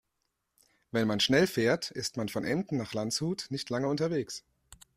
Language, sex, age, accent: German, male, 30-39, Deutschland Deutsch